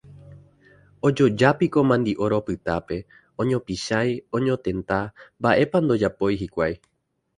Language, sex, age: Guarani, male, 19-29